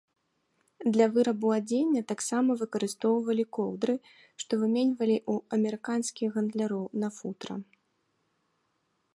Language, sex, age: Belarusian, female, 19-29